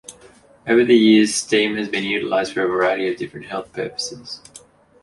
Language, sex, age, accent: English, male, 19-29, Australian English